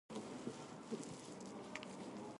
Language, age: Japanese, 19-29